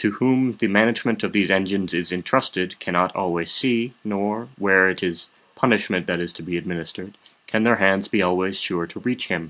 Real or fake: real